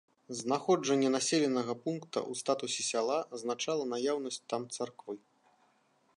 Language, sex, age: Belarusian, male, 40-49